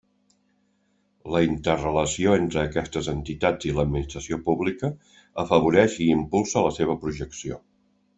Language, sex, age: Catalan, male, 50-59